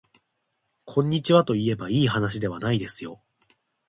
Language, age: Japanese, 19-29